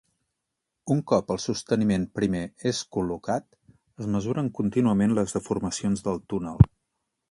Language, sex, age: Catalan, male, 40-49